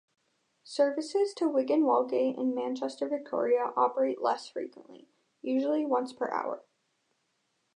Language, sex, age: English, female, 19-29